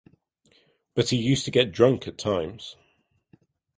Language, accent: English, England English